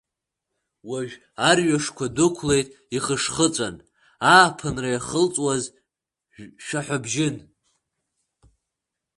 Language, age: Abkhazian, under 19